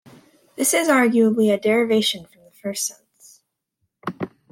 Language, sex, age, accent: English, female, under 19, Canadian English